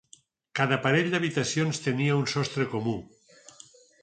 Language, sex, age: Catalan, male, 60-69